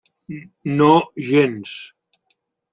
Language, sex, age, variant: Catalan, male, 80-89, Central